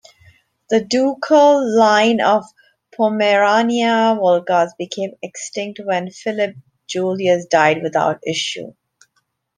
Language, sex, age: English, female, 50-59